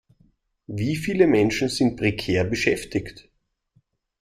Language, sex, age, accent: German, male, 30-39, Österreichisches Deutsch